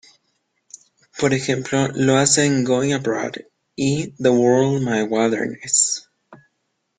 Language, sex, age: Spanish, male, under 19